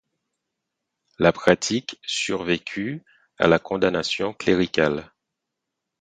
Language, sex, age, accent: French, male, 30-39, Français d’Haïti